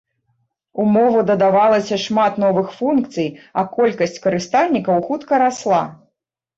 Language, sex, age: Belarusian, female, 30-39